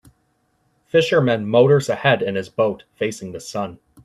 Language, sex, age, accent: English, male, 19-29, United States English